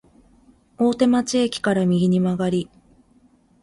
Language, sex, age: Japanese, female, 30-39